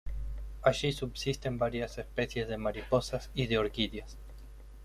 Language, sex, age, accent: Spanish, male, 30-39, Rioplatense: Argentina, Uruguay, este de Bolivia, Paraguay